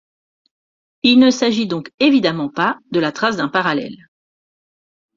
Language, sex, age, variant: French, female, 40-49, Français de métropole